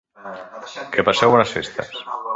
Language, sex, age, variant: Catalan, male, 60-69, Central